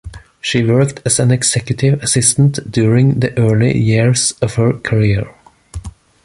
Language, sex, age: English, male, 30-39